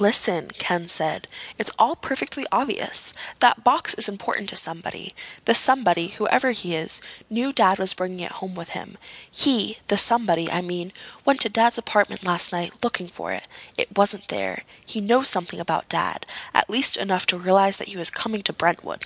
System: none